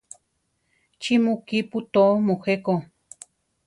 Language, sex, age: Central Tarahumara, female, 50-59